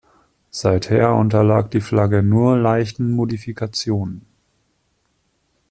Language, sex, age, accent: German, male, 19-29, Deutschland Deutsch